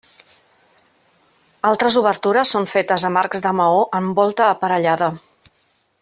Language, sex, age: Catalan, female, 50-59